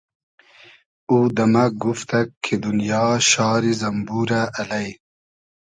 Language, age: Hazaragi, 30-39